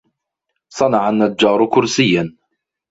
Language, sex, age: Arabic, male, 30-39